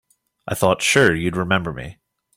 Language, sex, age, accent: English, male, 19-29, United States English